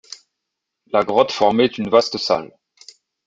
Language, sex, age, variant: French, male, 30-39, Français de métropole